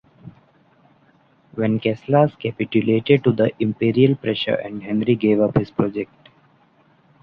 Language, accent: English, India and South Asia (India, Pakistan, Sri Lanka)